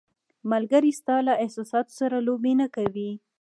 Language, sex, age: Pashto, female, 19-29